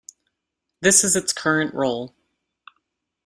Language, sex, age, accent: English, female, 19-29, United States English